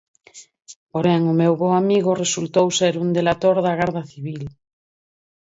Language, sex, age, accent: Galician, female, 50-59, Normativo (estándar)